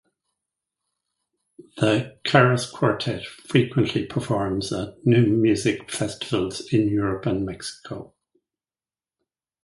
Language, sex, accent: English, male, Irish English